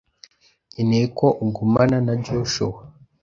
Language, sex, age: Kinyarwanda, male, under 19